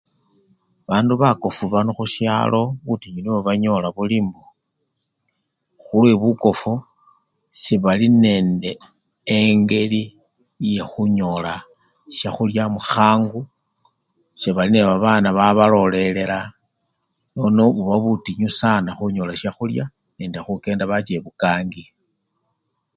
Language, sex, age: Luyia, male, 60-69